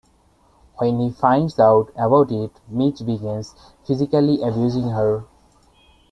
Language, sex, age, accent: English, male, 19-29, India and South Asia (India, Pakistan, Sri Lanka)